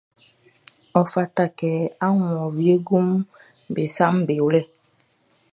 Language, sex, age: Baoulé, female, 19-29